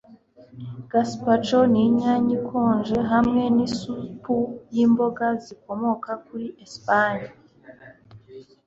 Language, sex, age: Kinyarwanda, female, 19-29